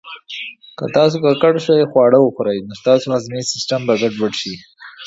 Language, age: Pashto, 19-29